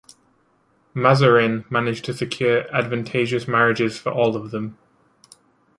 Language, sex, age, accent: English, male, 19-29, England English